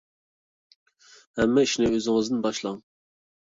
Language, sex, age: Uyghur, male, 30-39